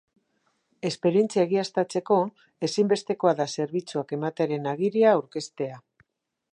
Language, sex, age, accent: Basque, female, 60-69, Mendebalekoa (Araba, Bizkaia, Gipuzkoako mendebaleko herri batzuk)